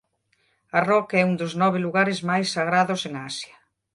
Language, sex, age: Galician, female, 50-59